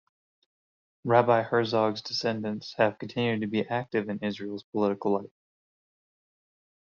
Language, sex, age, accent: English, male, 30-39, United States English